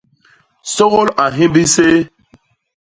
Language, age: Basaa, 40-49